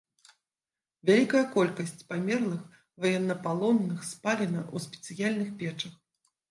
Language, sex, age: Belarusian, female, 40-49